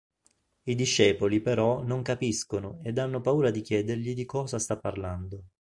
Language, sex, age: Italian, male, 30-39